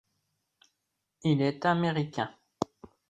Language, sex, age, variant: French, male, 40-49, Français de métropole